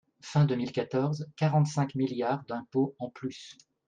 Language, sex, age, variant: French, male, 40-49, Français de métropole